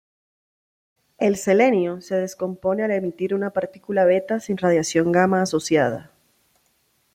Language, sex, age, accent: Spanish, female, 19-29, Andino-Pacífico: Colombia, Perú, Ecuador, oeste de Bolivia y Venezuela andina